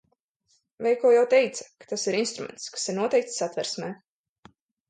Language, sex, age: Latvian, female, under 19